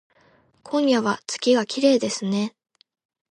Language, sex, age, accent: Japanese, female, 19-29, 標準語